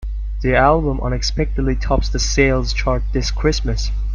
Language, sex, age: English, male, 19-29